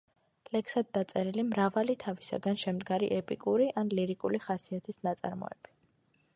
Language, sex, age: Georgian, female, 19-29